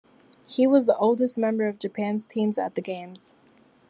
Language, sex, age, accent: English, female, 19-29, United States English